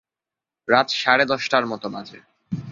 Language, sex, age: Bengali, male, 19-29